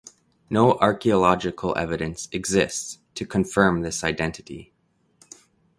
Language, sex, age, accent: English, male, 30-39, Canadian English